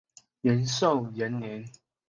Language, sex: Chinese, male